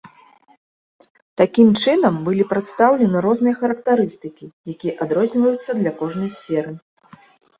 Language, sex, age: Belarusian, female, 30-39